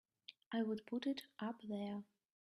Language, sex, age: English, female, 19-29